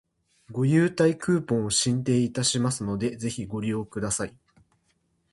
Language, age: Japanese, 19-29